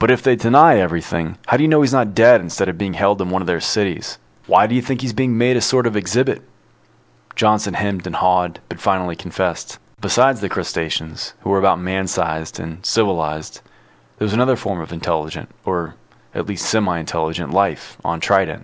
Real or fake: real